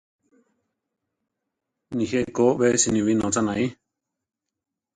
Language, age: Central Tarahumara, 30-39